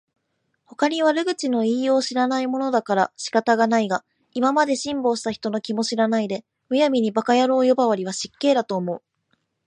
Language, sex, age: Japanese, female, 19-29